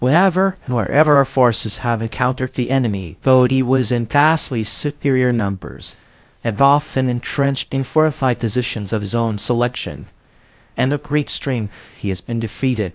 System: TTS, VITS